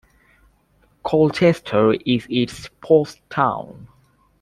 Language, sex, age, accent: English, male, under 19, England English